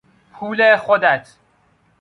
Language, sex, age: Persian, male, 19-29